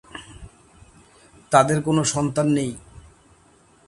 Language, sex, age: Bengali, male, 30-39